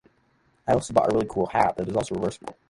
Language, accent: English, United States English